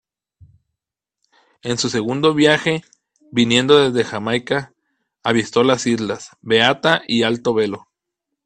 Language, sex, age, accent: Spanish, male, 30-39, México